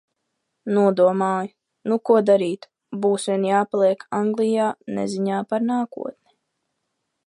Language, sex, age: Latvian, female, under 19